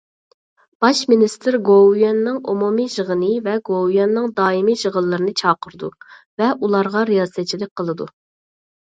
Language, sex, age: Uyghur, female, 30-39